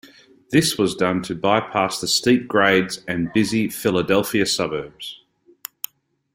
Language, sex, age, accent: English, male, 40-49, Australian English